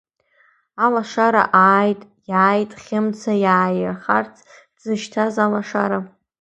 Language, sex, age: Abkhazian, female, under 19